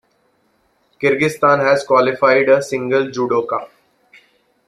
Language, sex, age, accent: English, male, 19-29, India and South Asia (India, Pakistan, Sri Lanka)